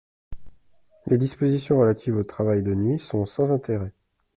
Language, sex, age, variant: French, male, 30-39, Français de métropole